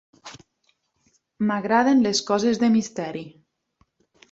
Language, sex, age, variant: Catalan, female, 19-29, Nord-Occidental